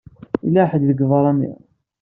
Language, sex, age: Kabyle, male, 19-29